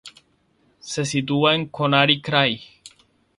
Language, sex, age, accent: Spanish, male, 19-29, Caribe: Cuba, Venezuela, Puerto Rico, República Dominicana, Panamá, Colombia caribeña, México caribeño, Costa del golfo de México